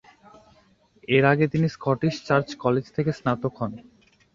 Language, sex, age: Bengali, male, 19-29